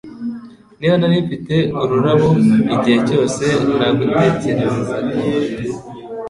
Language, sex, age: Kinyarwanda, male, 19-29